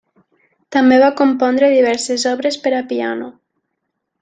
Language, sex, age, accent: Catalan, female, 19-29, valencià